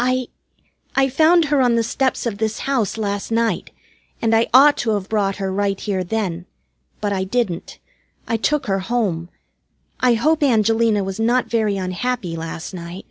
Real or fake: real